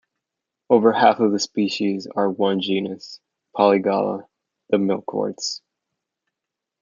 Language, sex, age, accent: English, male, 19-29, United States English